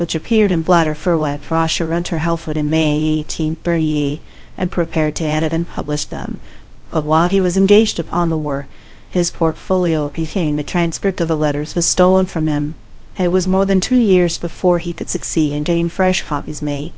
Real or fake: fake